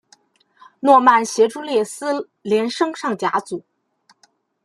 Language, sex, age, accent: Chinese, female, 19-29, 出生地：河北省